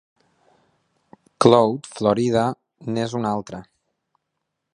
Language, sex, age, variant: Catalan, male, 30-39, Balear